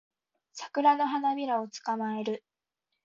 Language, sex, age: Japanese, female, 19-29